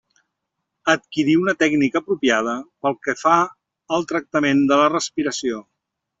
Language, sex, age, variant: Catalan, male, 50-59, Central